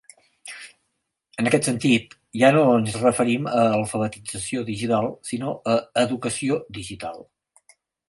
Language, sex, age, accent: Catalan, male, 60-69, central; septentrional